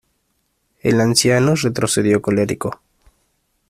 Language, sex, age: Spanish, male, 19-29